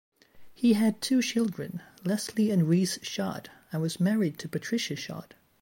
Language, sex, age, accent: English, female, 30-39, United States English